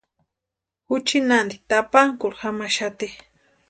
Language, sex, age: Western Highland Purepecha, female, 19-29